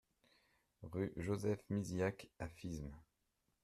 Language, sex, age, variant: French, male, 30-39, Français de métropole